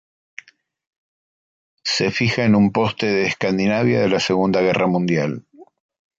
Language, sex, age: Spanish, male, 50-59